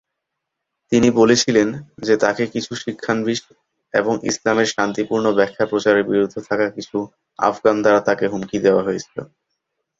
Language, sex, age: Bengali, male, under 19